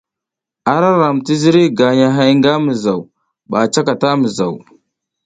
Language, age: South Giziga, 30-39